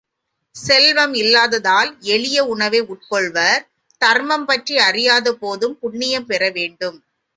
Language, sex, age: Tamil, female, 40-49